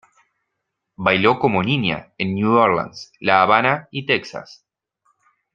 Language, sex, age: Spanish, male, 19-29